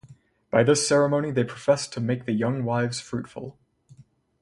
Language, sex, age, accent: English, male, 19-29, United States English